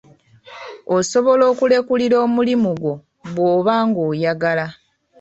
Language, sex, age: Ganda, female, 30-39